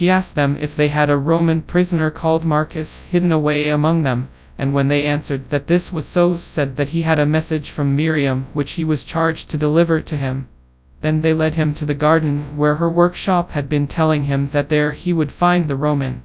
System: TTS, FastPitch